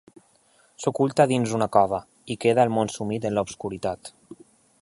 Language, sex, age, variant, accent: Catalan, male, 19-29, Valencià meridional, valencià